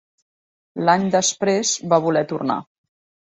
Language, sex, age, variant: Catalan, female, 30-39, Central